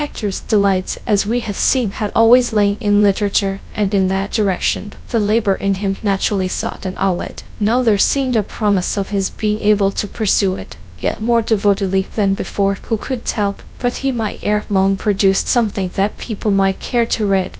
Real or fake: fake